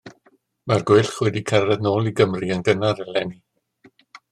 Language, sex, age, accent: Welsh, male, 60-69, Y Deyrnas Unedig Cymraeg